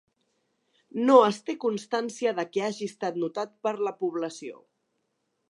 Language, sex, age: Catalan, male, 19-29